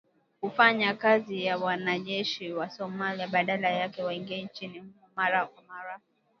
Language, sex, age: Swahili, female, 19-29